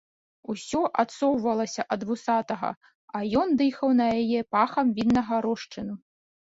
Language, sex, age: Belarusian, female, 30-39